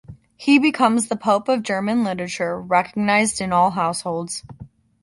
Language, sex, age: English, female, under 19